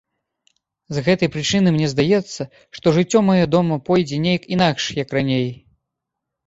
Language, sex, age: Belarusian, male, 19-29